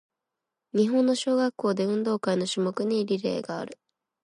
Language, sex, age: Japanese, female, 19-29